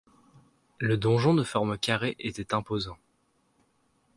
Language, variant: French, Français de métropole